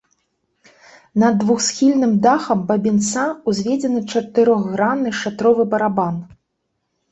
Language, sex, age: Belarusian, female, 40-49